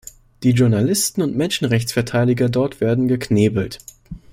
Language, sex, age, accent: German, male, 19-29, Deutschland Deutsch